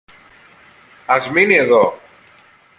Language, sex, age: Greek, male, 40-49